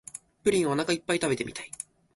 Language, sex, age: Japanese, male, 19-29